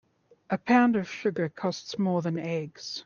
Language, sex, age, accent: English, female, 40-49, Australian English